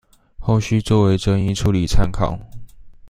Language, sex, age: Chinese, male, 19-29